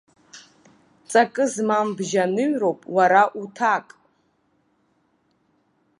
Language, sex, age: Abkhazian, female, 30-39